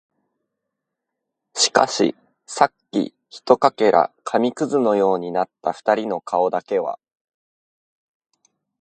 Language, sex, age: Japanese, male, 19-29